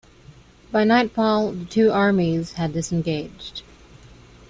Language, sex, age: English, female, 19-29